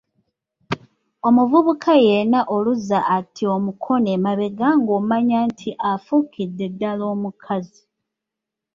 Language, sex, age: Ganda, female, 30-39